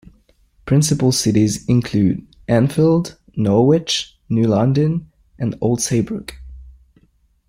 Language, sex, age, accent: English, male, 19-29, United States English